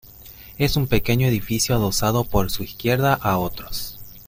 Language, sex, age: Spanish, male, 30-39